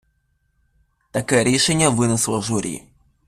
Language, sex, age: Ukrainian, male, under 19